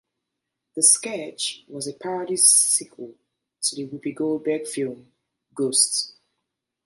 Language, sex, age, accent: English, female, 30-39, England English